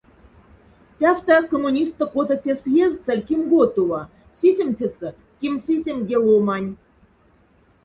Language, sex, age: Moksha, female, 40-49